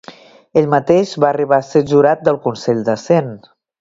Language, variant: Catalan, Septentrional